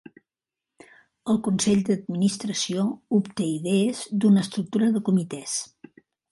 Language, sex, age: Catalan, female, 60-69